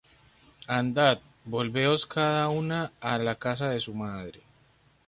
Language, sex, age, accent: Spanish, male, 30-39, Caribe: Cuba, Venezuela, Puerto Rico, República Dominicana, Panamá, Colombia caribeña, México caribeño, Costa del golfo de México